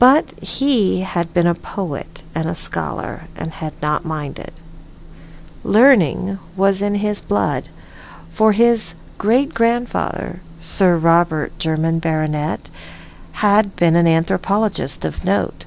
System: none